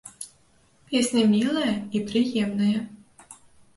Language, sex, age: Belarusian, female, 19-29